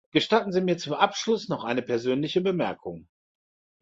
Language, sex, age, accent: German, male, 60-69, Deutschland Deutsch